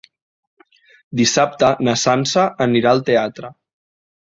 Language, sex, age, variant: Catalan, male, 19-29, Central